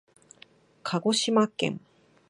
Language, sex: Japanese, female